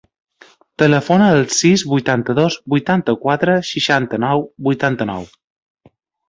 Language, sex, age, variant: Catalan, male, 30-39, Balear